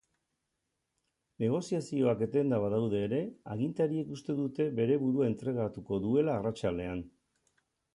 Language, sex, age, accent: Basque, male, 60-69, Mendebalekoa (Araba, Bizkaia, Gipuzkoako mendebaleko herri batzuk)